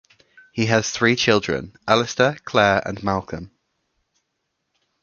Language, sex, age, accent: English, male, 19-29, England English